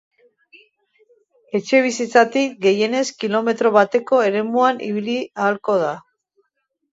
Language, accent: Basque, Mendebalekoa (Araba, Bizkaia, Gipuzkoako mendebaleko herri batzuk)